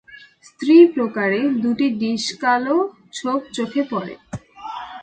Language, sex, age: Bengali, female, under 19